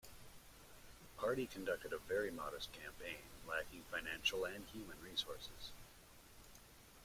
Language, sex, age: English, male, 40-49